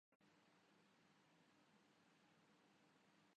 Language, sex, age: Urdu, male, 19-29